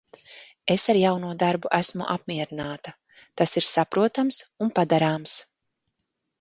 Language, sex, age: Latvian, female, 30-39